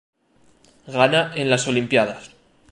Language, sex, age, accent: Spanish, male, 19-29, España: Norte peninsular (Asturias, Castilla y León, Cantabria, País Vasco, Navarra, Aragón, La Rioja, Guadalajara, Cuenca)